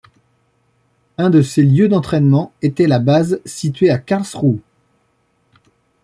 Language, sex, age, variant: French, male, 40-49, Français de métropole